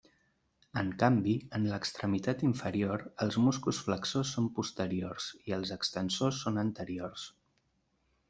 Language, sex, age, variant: Catalan, male, 19-29, Central